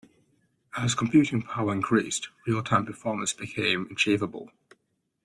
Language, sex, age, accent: English, male, under 19, England English